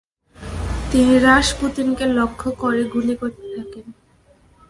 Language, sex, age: Bengali, female, 19-29